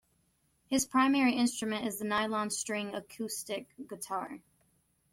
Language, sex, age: English, female, 19-29